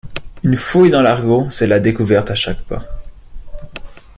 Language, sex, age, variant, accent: French, male, 19-29, Français d'Amérique du Nord, Français du Canada